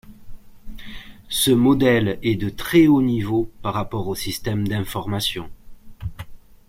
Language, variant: French, Français de métropole